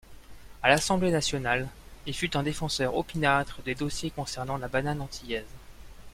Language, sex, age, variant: French, male, 19-29, Français de métropole